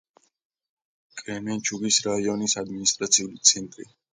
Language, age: Georgian, 19-29